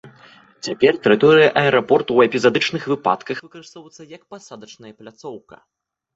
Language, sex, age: Belarusian, male, 19-29